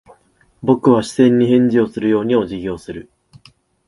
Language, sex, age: Japanese, male, 19-29